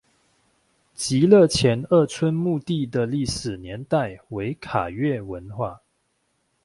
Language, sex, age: Chinese, male, 30-39